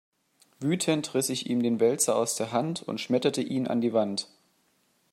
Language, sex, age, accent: German, male, 30-39, Deutschland Deutsch